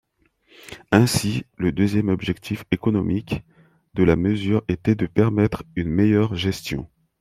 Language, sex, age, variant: French, male, 19-29, Français des départements et régions d'outre-mer